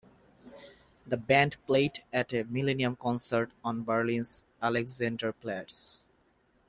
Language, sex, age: English, male, 19-29